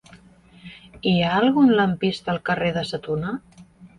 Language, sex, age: Catalan, female, 40-49